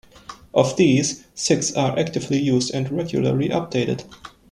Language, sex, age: English, male, 19-29